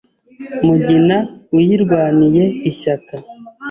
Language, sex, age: Kinyarwanda, male, 30-39